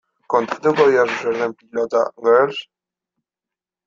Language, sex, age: Basque, male, 19-29